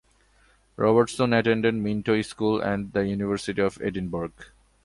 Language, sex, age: English, male, 19-29